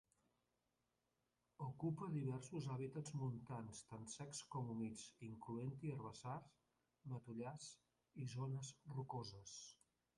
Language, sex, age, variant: Catalan, male, 60-69, Central